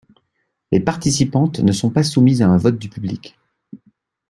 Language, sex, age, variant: French, male, 40-49, Français de métropole